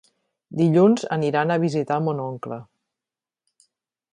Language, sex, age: Catalan, female, 50-59